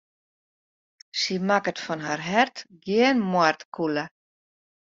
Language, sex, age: Western Frisian, female, 50-59